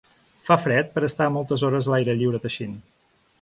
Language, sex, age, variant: Catalan, male, 50-59, Septentrional